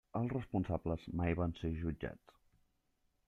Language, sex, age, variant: Catalan, male, 19-29, Central